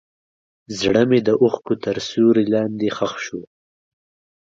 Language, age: Pashto, 19-29